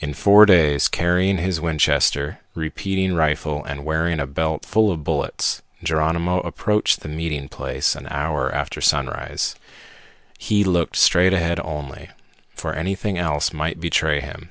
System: none